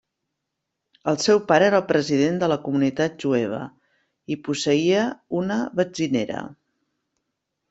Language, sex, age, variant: Catalan, female, 50-59, Central